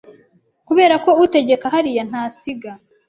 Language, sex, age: Kinyarwanda, female, 19-29